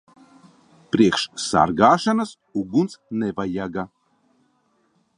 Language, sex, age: Latvian, male, 30-39